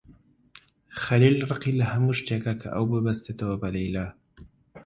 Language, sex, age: Central Kurdish, male, 19-29